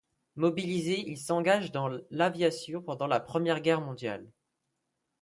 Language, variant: French, Français de métropole